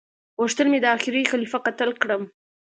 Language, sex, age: Pashto, female, 19-29